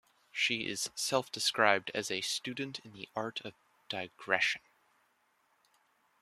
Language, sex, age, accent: English, male, 19-29, United States English